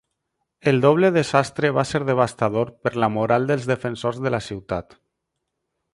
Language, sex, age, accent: Catalan, male, 30-39, valencià